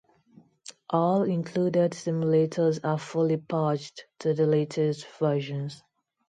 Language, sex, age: English, female, 19-29